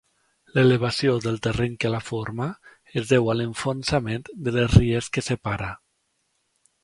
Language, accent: Catalan, valencià